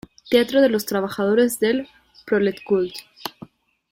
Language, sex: Spanish, female